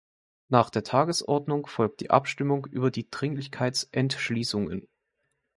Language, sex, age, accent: German, male, 19-29, Deutschland Deutsch